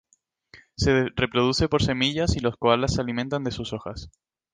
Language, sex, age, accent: Spanish, male, 19-29, España: Islas Canarias